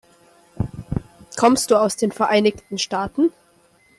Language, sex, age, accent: German, male, under 19, Deutschland Deutsch